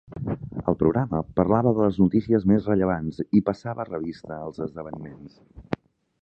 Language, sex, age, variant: Catalan, male, 40-49, Central